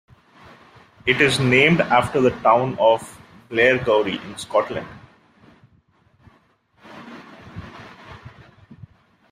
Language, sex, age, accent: English, male, 30-39, India and South Asia (India, Pakistan, Sri Lanka)